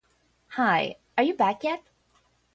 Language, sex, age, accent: English, female, 19-29, United States English; England English